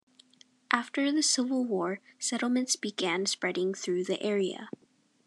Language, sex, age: English, female, under 19